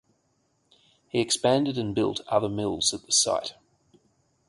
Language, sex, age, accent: English, male, 40-49, Australian English